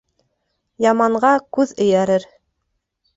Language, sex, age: Bashkir, female, 19-29